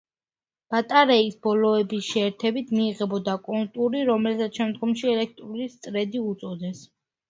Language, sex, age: Georgian, female, under 19